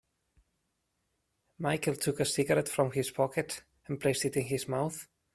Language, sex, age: English, male, 30-39